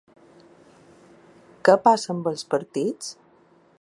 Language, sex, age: Catalan, female, 40-49